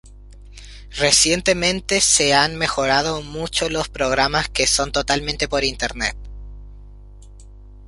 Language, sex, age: Spanish, male, under 19